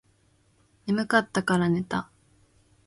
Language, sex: Japanese, female